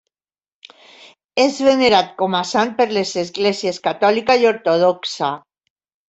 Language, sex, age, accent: Catalan, female, 60-69, valencià